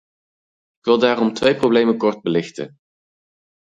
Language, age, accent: Dutch, 30-39, Nederlands Nederlands